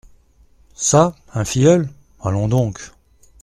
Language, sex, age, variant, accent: French, male, 40-49, Français d'Europe, Français de Belgique